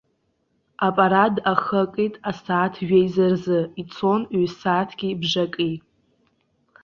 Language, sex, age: Abkhazian, female, 19-29